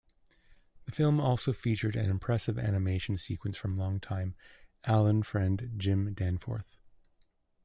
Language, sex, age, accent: English, male, 30-39, Canadian English